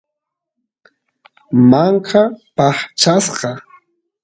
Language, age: Santiago del Estero Quichua, 30-39